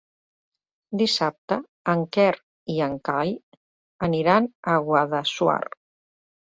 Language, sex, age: Catalan, female, 60-69